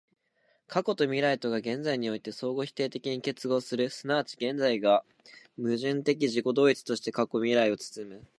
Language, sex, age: Japanese, male, 19-29